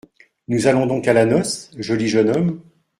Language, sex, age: French, male, 60-69